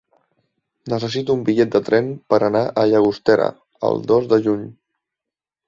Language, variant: Catalan, Central